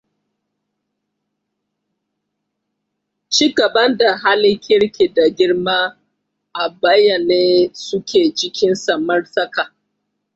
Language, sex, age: Hausa, female, 19-29